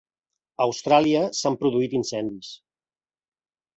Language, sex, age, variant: Catalan, male, 40-49, Central